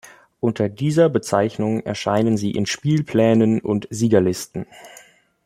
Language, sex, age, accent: German, male, 30-39, Deutschland Deutsch